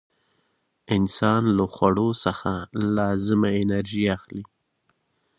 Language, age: Pashto, 19-29